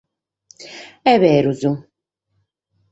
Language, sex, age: Sardinian, female, 30-39